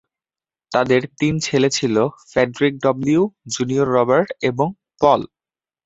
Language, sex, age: Bengali, male, under 19